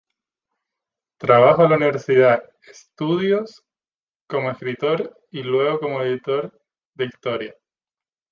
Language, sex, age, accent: Spanish, male, 19-29, España: Islas Canarias